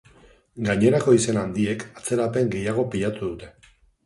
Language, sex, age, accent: Basque, male, 30-39, Mendebalekoa (Araba, Bizkaia, Gipuzkoako mendebaleko herri batzuk)